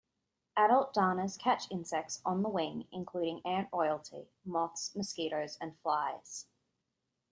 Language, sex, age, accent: English, female, 19-29, Australian English